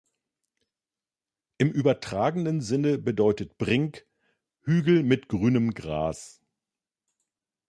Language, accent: German, Deutschland Deutsch